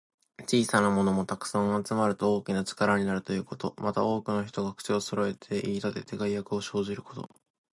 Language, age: Japanese, 19-29